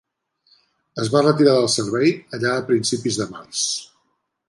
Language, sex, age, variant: Catalan, male, 60-69, Central